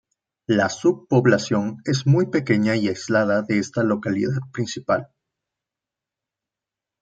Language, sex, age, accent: Spanish, male, 30-39, México